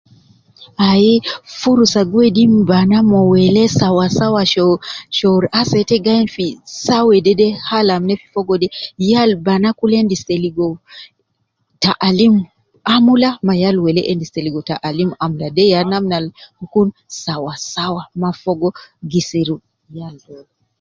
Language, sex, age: Nubi, female, 50-59